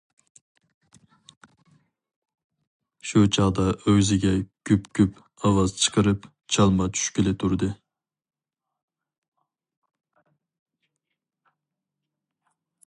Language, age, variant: Uyghur, 19-29, ئۇيغۇر تىلى